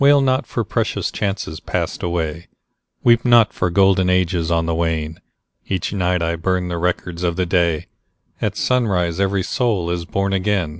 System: none